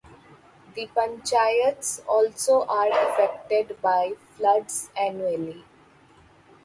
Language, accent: English, India and South Asia (India, Pakistan, Sri Lanka)